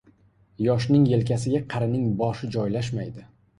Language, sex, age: Uzbek, male, 19-29